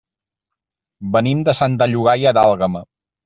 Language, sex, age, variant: Catalan, male, 30-39, Central